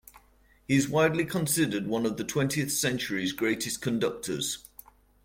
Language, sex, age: English, male, 50-59